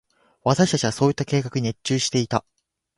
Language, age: Japanese, 19-29